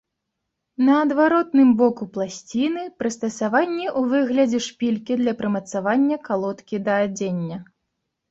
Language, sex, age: Belarusian, female, 19-29